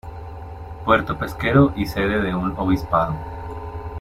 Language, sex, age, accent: Spanish, male, 30-39, Andino-Pacífico: Colombia, Perú, Ecuador, oeste de Bolivia y Venezuela andina